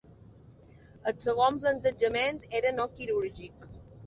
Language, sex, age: Catalan, female, 30-39